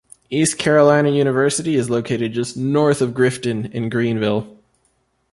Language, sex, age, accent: English, male, 19-29, United States English